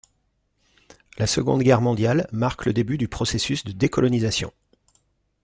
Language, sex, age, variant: French, male, 40-49, Français de métropole